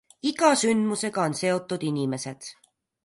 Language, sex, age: Estonian, female, 30-39